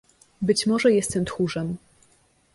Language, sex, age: Polish, female, 19-29